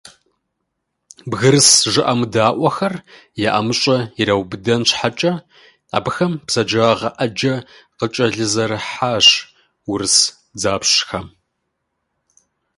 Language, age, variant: Kabardian, 30-39, Адыгэбзэ (Къэбэрдей, Кирил, Урысей)